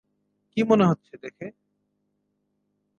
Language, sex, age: Bengali, male, 19-29